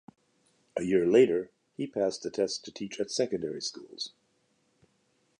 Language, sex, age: English, male, 70-79